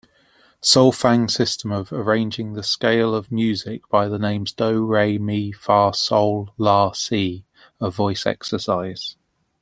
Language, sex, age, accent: English, male, 30-39, England English